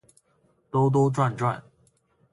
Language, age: Chinese, 19-29